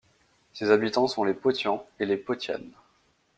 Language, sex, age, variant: French, male, 19-29, Français de métropole